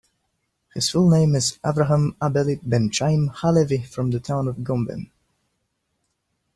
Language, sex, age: English, male, under 19